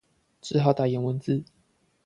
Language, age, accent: Chinese, 19-29, 出生地：彰化縣